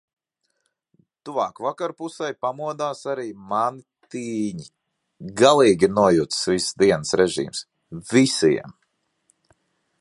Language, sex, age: Latvian, male, 19-29